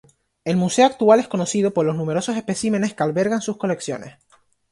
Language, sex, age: Spanish, male, 19-29